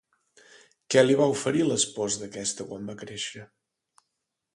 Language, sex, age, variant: Catalan, male, 30-39, Septentrional